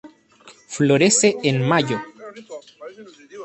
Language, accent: Spanish, Chileno: Chile, Cuyo